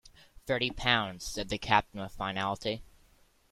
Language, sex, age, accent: English, male, under 19, United States English